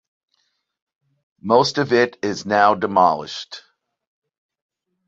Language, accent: English, United States English